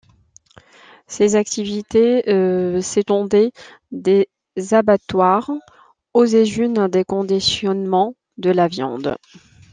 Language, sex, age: French, female, 30-39